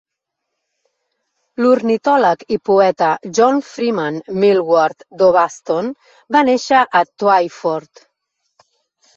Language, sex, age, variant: Catalan, female, 40-49, Central